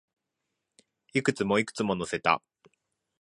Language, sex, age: Japanese, male, 19-29